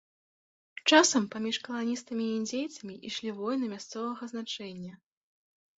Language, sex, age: Belarusian, female, 19-29